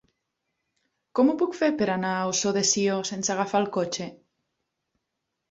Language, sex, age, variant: Catalan, female, 19-29, Nord-Occidental